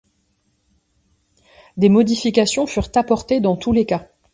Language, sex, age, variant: French, female, 40-49, Français de métropole